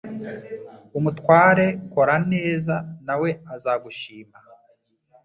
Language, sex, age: Kinyarwanda, male, 19-29